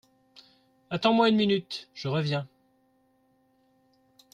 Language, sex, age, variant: French, male, 40-49, Français de métropole